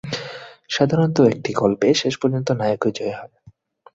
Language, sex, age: Bengali, male, 19-29